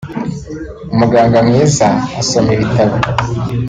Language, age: Kinyarwanda, 19-29